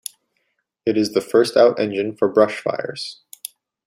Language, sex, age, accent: English, male, 19-29, United States English